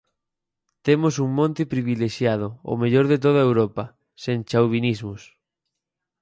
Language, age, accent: Galician, under 19, Normativo (estándar)